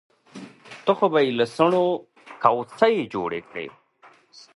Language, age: Pashto, 30-39